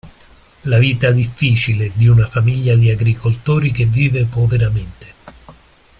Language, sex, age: Italian, male, 50-59